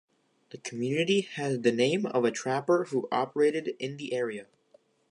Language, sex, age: English, male, under 19